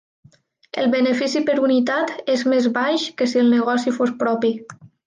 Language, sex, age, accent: Catalan, female, 19-29, valencià